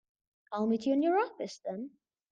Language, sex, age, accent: English, male, under 19, United States English